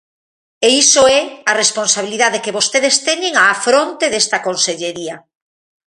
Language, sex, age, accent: Galician, female, 40-49, Normativo (estándar)